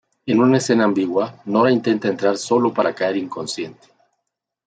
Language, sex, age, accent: Spanish, male, 50-59, México